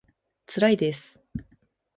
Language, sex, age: Japanese, female, 19-29